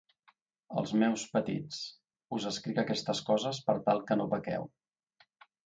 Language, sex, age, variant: Catalan, male, 40-49, Central